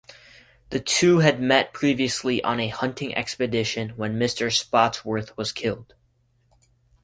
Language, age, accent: English, 19-29, United States English